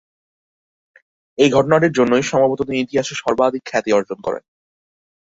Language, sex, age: Bengali, male, 19-29